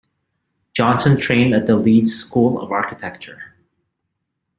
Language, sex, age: English, male, 40-49